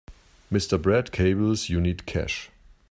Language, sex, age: English, male, 50-59